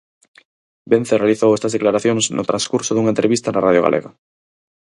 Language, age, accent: Galician, 19-29, Normativo (estándar)